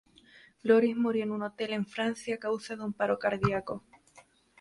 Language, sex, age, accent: Spanish, female, 19-29, España: Islas Canarias